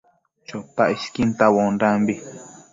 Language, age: Matsés, 19-29